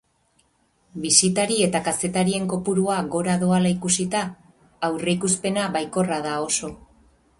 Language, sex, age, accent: Basque, female, 50-59, Mendebalekoa (Araba, Bizkaia, Gipuzkoako mendebaleko herri batzuk)